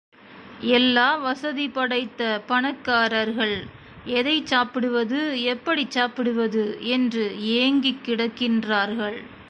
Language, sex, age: Tamil, female, 40-49